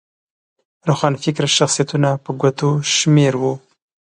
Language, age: Pashto, 30-39